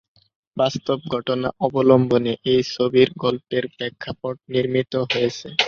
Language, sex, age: Bengali, male, 19-29